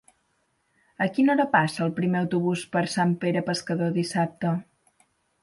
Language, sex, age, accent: Catalan, female, 30-39, gironí